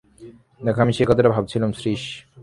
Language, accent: Bengali, প্রমিত; চলিত